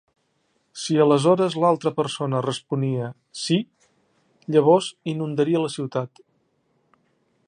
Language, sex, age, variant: Catalan, male, 40-49, Central